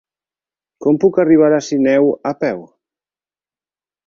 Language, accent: Catalan, valencià